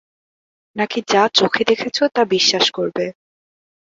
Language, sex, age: Bengali, female, 19-29